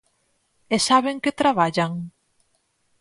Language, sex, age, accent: Galician, female, 30-39, Atlántico (seseo e gheada)